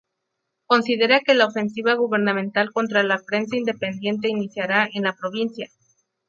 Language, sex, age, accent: Spanish, female, 30-39, México